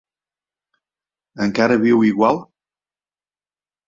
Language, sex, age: Catalan, male, 50-59